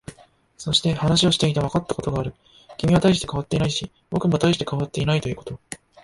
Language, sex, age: Japanese, male, 19-29